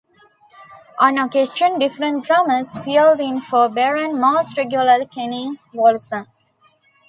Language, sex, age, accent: English, female, 19-29, India and South Asia (India, Pakistan, Sri Lanka)